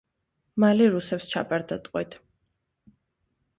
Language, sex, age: Georgian, female, 19-29